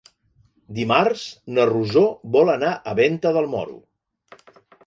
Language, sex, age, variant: Catalan, male, 50-59, Central